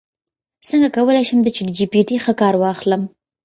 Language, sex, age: Pashto, female, 19-29